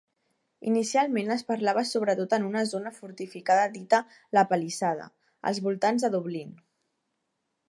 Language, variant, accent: Catalan, Central, central